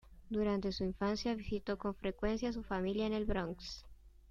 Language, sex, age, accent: Spanish, female, under 19, Rioplatense: Argentina, Uruguay, este de Bolivia, Paraguay